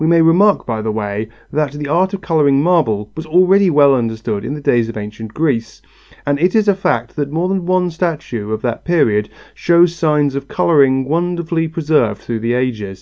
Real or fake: real